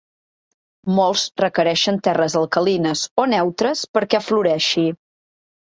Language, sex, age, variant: Catalan, female, 40-49, Central